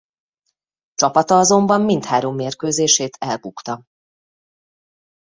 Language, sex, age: Hungarian, female, 30-39